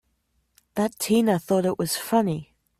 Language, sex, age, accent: English, female, 30-39, Australian English